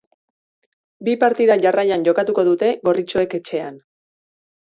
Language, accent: Basque, Erdialdekoa edo Nafarra (Gipuzkoa, Nafarroa)